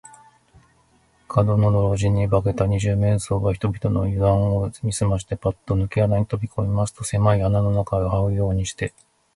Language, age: Japanese, 50-59